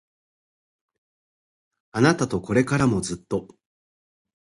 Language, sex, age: Japanese, female, under 19